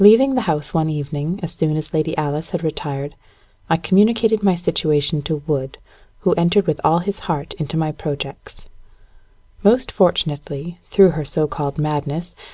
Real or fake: real